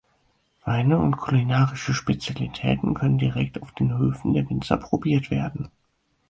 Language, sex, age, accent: German, male, 19-29, Deutschland Deutsch